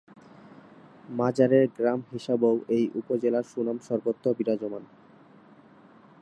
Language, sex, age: Bengali, male, 19-29